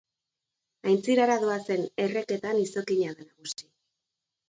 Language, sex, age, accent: Basque, female, 40-49, Erdialdekoa edo Nafarra (Gipuzkoa, Nafarroa)